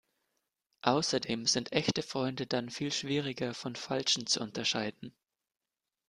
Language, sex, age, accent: German, male, 19-29, Deutschland Deutsch